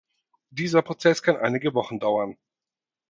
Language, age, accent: German, 40-49, Deutschland Deutsch